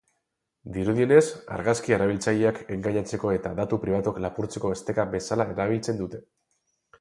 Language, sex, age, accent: Basque, male, 40-49, Mendebalekoa (Araba, Bizkaia, Gipuzkoako mendebaleko herri batzuk)